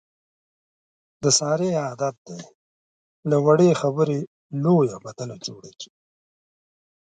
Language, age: Pashto, 60-69